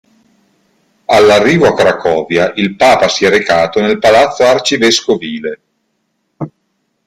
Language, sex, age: Italian, male, 40-49